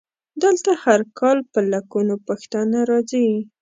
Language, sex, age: Pashto, female, 19-29